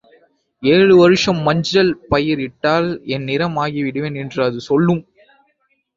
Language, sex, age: Tamil, male, 19-29